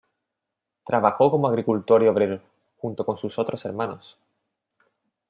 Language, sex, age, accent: Spanish, male, 19-29, España: Sur peninsular (Andalucia, Extremadura, Murcia)